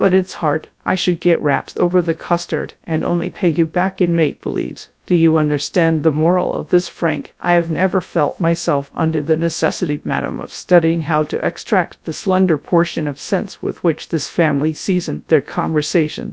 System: TTS, GradTTS